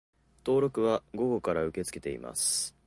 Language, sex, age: Japanese, male, under 19